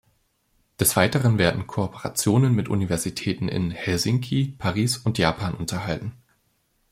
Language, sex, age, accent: German, male, 19-29, Deutschland Deutsch